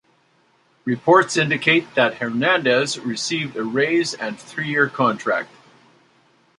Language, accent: English, Canadian English